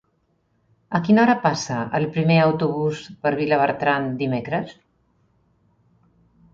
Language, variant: Catalan, Central